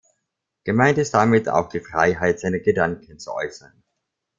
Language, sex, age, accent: German, male, 30-39, Österreichisches Deutsch